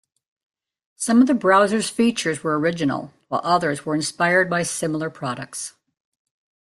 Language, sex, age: English, female, 70-79